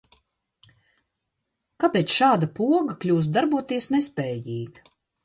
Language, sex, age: Latvian, female, 50-59